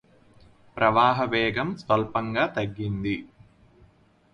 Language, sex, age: Telugu, male, 19-29